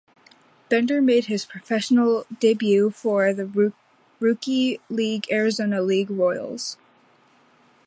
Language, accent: English, United States English